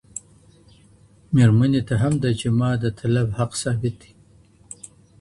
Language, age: Pashto, 60-69